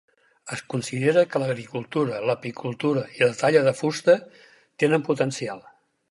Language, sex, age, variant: Catalan, male, 60-69, Central